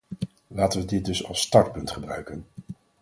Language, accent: Dutch, Nederlands Nederlands